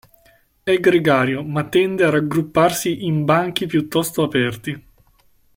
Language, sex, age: Italian, male, 19-29